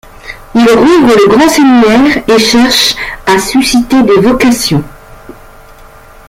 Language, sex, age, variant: French, female, 50-59, Français de métropole